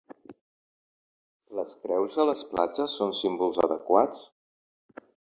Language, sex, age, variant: Catalan, male, 50-59, Central